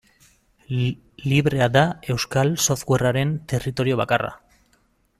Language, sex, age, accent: Basque, male, 30-39, Mendebalekoa (Araba, Bizkaia, Gipuzkoako mendebaleko herri batzuk)